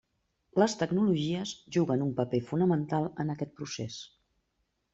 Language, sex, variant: Catalan, female, Central